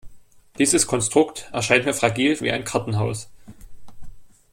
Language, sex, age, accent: German, male, 19-29, Deutschland Deutsch